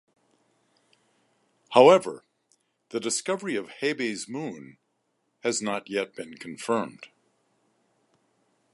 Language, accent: English, United States English